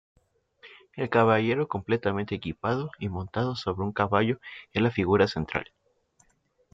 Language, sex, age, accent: Spanish, male, 19-29, México